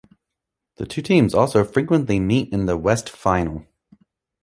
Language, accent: English, United States English